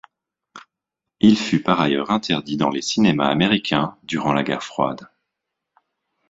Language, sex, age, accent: French, male, 30-39, Français de Belgique